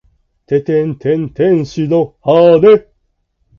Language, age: Japanese, 19-29